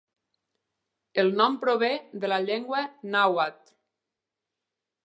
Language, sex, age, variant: Catalan, female, 19-29, Nord-Occidental